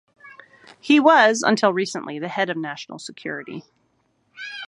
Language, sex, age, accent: English, female, 30-39, United States English